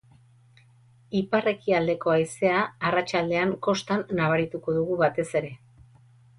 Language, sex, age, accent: Basque, female, 40-49, Erdialdekoa edo Nafarra (Gipuzkoa, Nafarroa)